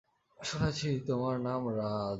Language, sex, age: Bengali, male, 19-29